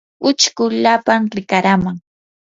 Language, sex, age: Yanahuanca Pasco Quechua, female, 19-29